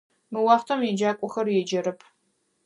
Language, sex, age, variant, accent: Adyghe, female, under 19, Адыгабзэ (Кирил, пстэумэ зэдыряе), Кıэмгуй (Çemguy)